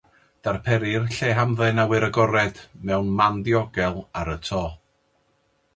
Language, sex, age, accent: Welsh, male, 40-49, Y Deyrnas Unedig Cymraeg